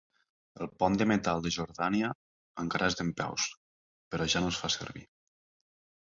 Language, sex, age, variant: Catalan, male, 19-29, Nord-Occidental